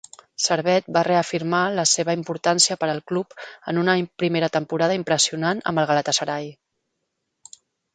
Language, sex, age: Catalan, female, 40-49